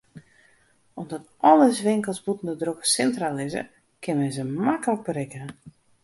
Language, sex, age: Western Frisian, female, 30-39